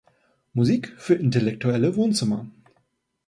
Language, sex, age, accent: German, male, 30-39, Deutschland Deutsch